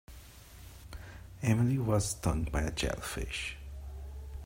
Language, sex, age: English, male, 19-29